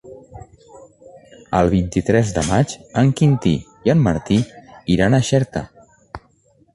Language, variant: Catalan, Central